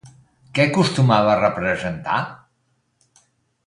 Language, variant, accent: Catalan, Central, central